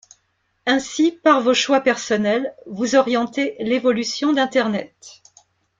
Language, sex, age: French, female, 50-59